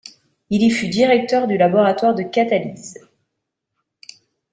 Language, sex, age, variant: French, female, 30-39, Français de métropole